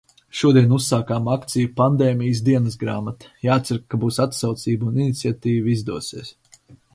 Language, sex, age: Latvian, male, 19-29